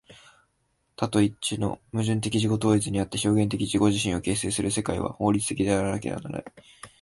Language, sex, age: Japanese, male, 19-29